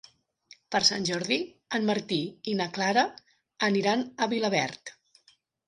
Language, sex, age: Catalan, female, 40-49